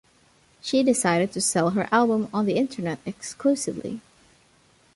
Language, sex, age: English, female, under 19